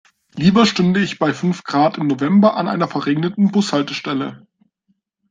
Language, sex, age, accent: German, male, 19-29, Deutschland Deutsch